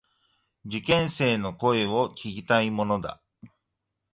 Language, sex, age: Japanese, male, 40-49